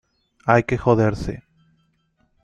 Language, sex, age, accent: Spanish, male, 30-39, México